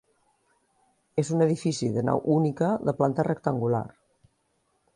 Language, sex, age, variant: Catalan, female, 50-59, Central